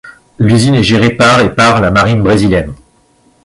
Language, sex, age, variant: French, male, 30-39, Français de métropole